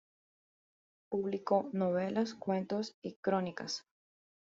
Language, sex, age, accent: Spanish, female, 19-29, Andino-Pacífico: Colombia, Perú, Ecuador, oeste de Bolivia y Venezuela andina